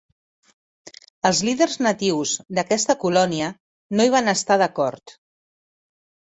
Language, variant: Catalan, Central